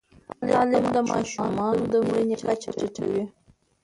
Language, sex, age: Pashto, female, under 19